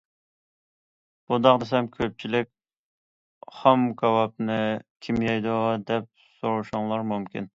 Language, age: Uyghur, 30-39